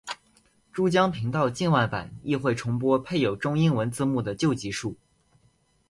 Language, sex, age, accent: Chinese, male, under 19, 出生地：上海市